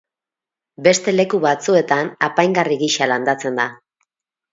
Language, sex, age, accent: Basque, female, 30-39, Mendebalekoa (Araba, Bizkaia, Gipuzkoako mendebaleko herri batzuk)